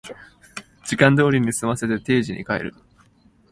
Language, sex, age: Japanese, male, 19-29